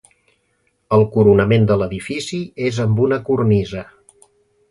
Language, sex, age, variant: Catalan, male, 50-59, Central